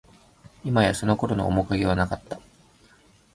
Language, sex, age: Japanese, male, 19-29